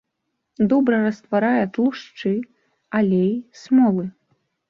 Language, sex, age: Belarusian, female, 19-29